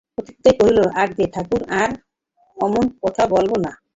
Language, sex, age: Bengali, female, 50-59